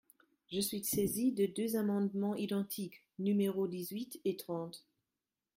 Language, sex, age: French, female, 40-49